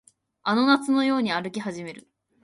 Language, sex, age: Japanese, female, 19-29